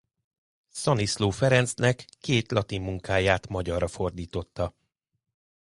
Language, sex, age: Hungarian, male, 40-49